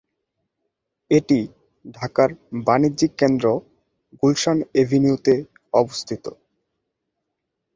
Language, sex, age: Bengali, male, 19-29